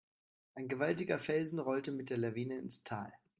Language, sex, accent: German, male, Deutschland Deutsch